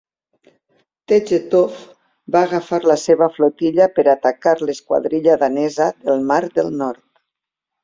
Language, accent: Catalan, valencià